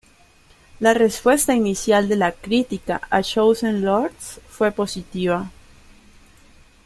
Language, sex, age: Spanish, female, 30-39